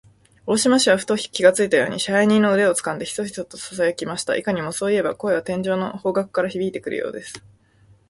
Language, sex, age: Japanese, female, 19-29